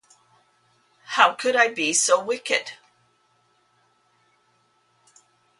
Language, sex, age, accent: English, female, 50-59, United States English